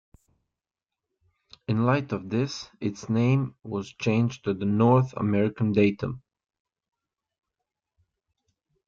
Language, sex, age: English, male, 19-29